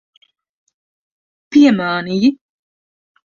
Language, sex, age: Latvian, female, 19-29